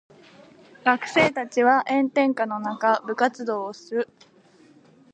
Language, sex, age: Japanese, female, 19-29